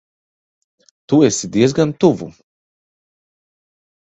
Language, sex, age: Latvian, male, 30-39